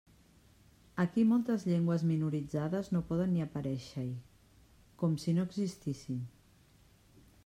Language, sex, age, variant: Catalan, female, 40-49, Central